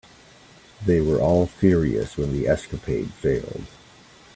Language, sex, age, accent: English, male, 40-49, United States English